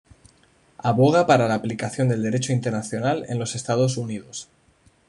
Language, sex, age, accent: Spanish, male, 19-29, España: Norte peninsular (Asturias, Castilla y León, Cantabria, País Vasco, Navarra, Aragón, La Rioja, Guadalajara, Cuenca)